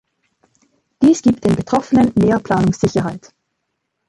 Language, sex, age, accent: German, female, 19-29, Schweizerdeutsch